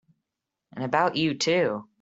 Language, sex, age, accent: English, male, under 19, United States English